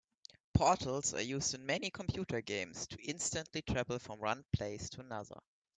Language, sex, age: English, male, under 19